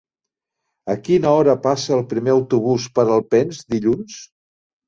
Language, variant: Catalan, Central